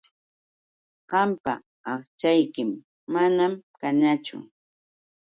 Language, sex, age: Yauyos Quechua, female, 60-69